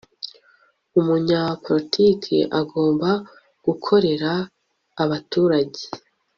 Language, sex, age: Kinyarwanda, female, 30-39